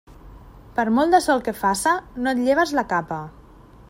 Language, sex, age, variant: Catalan, female, 30-39, Central